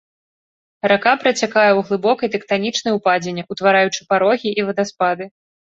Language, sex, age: Belarusian, female, 19-29